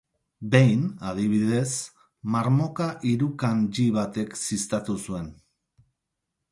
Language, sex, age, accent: Basque, male, 40-49, Mendebalekoa (Araba, Bizkaia, Gipuzkoako mendebaleko herri batzuk)